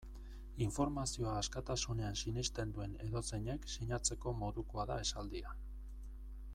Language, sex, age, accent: Basque, male, 40-49, Erdialdekoa edo Nafarra (Gipuzkoa, Nafarroa)